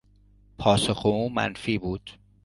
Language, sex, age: Persian, male, 50-59